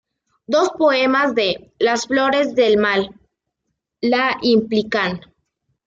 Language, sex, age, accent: Spanish, female, under 19, México